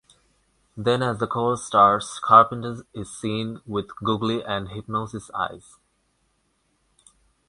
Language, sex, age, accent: English, male, 19-29, India and South Asia (India, Pakistan, Sri Lanka)